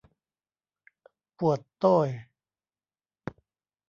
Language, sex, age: Thai, male, 50-59